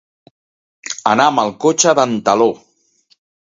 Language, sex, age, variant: Catalan, male, 40-49, Central